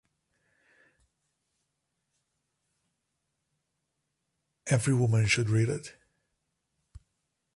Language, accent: English, United States English